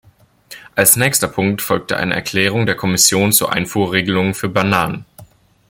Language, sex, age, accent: German, male, 19-29, Deutschland Deutsch